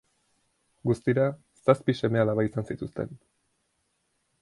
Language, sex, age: Basque, male, 19-29